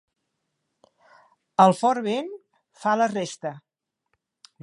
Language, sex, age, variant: Catalan, female, 70-79, Central